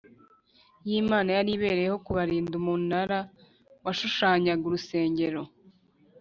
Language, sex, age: Kinyarwanda, female, 19-29